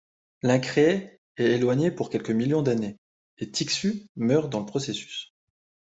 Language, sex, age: French, male, 30-39